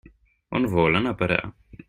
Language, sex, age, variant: Catalan, male, 19-29, Central